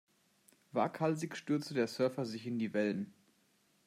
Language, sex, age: German, male, 19-29